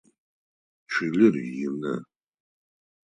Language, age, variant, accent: Adyghe, 40-49, Адыгабзэ (Кирил, пстэумэ зэдыряе), Кıэмгуй (Çemguy)